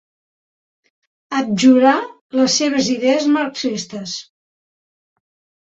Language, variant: Catalan, Central